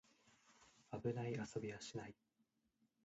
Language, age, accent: Japanese, 19-29, 標準語